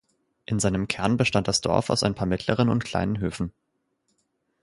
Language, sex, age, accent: German, male, 19-29, Deutschland Deutsch